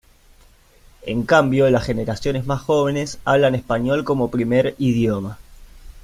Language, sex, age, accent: Spanish, male, 19-29, Rioplatense: Argentina, Uruguay, este de Bolivia, Paraguay